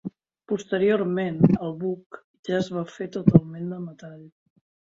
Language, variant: Catalan, Central